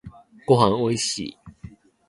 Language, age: Japanese, 19-29